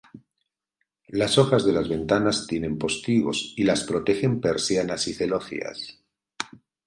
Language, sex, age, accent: Spanish, male, 50-59, Caribe: Cuba, Venezuela, Puerto Rico, República Dominicana, Panamá, Colombia caribeña, México caribeño, Costa del golfo de México